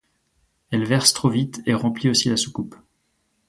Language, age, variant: French, 19-29, Français de métropole